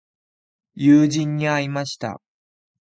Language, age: Japanese, 19-29